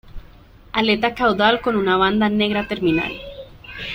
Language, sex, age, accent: Spanish, female, 19-29, Andino-Pacífico: Colombia, Perú, Ecuador, oeste de Bolivia y Venezuela andina